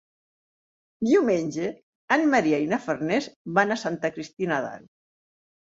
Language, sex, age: Catalan, male, 50-59